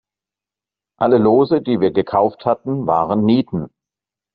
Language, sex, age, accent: German, male, 50-59, Deutschland Deutsch